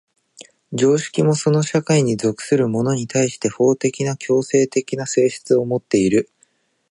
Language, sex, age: Japanese, male, 19-29